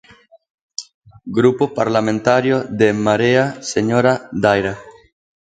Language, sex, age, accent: Galician, female, 40-49, Central (gheada)